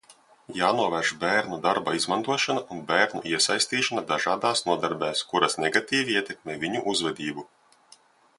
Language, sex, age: Latvian, male, 30-39